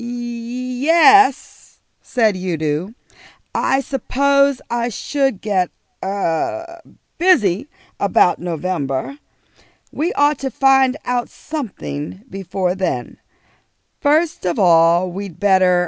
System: none